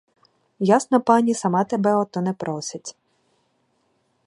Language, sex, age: Ukrainian, female, 19-29